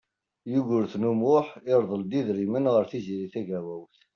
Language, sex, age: Kabyle, male, 30-39